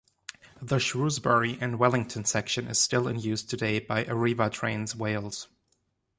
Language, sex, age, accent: English, male, 30-39, United States English